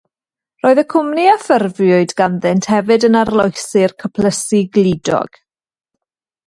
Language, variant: Welsh, Mid Wales